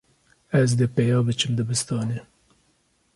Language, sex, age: Kurdish, male, 30-39